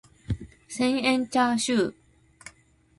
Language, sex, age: Japanese, female, 30-39